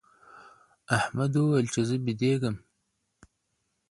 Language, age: Pashto, 30-39